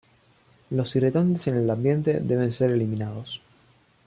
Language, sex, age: Spanish, male, under 19